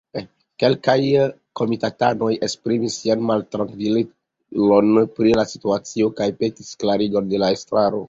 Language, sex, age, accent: Esperanto, male, 30-39, Internacia